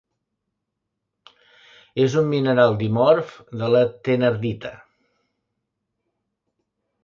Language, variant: Catalan, Central